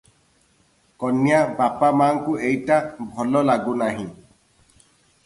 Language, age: Odia, 30-39